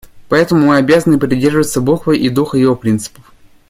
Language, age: Russian, 19-29